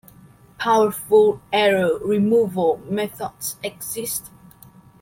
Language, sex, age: English, male, under 19